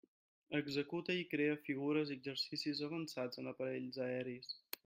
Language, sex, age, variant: Catalan, male, 19-29, Central